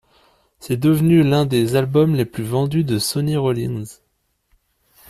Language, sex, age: French, male, 40-49